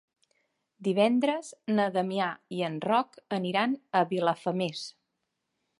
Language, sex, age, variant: Catalan, female, 40-49, Central